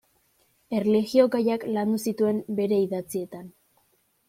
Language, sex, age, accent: Basque, female, under 19, Mendebalekoa (Araba, Bizkaia, Gipuzkoako mendebaleko herri batzuk)